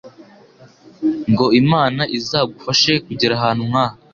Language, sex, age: Kinyarwanda, male, under 19